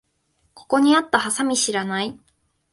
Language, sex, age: Japanese, female, 19-29